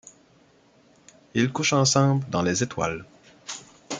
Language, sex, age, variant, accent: French, male, 30-39, Français d'Amérique du Nord, Français du Canada